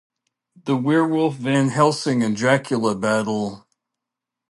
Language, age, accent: English, 50-59, Canadian English